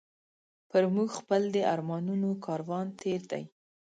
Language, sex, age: Pashto, female, 19-29